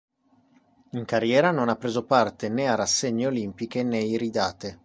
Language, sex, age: Italian, male, 40-49